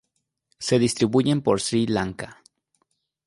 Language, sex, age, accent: Spanish, male, 19-29, México